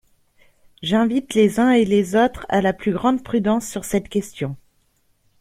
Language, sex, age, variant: French, male, 30-39, Français de métropole